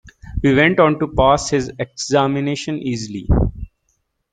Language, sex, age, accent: English, male, 19-29, United States English